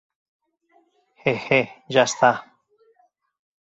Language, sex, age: Catalan, male, 30-39